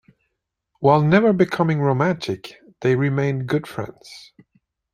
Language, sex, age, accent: English, male, 40-49, United States English